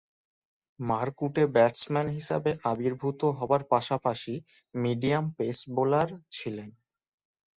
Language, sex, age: Bengali, male, 19-29